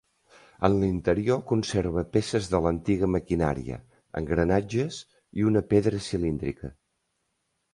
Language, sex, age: Catalan, male, 50-59